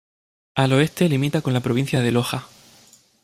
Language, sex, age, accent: Spanish, male, 19-29, España: Sur peninsular (Andalucia, Extremadura, Murcia)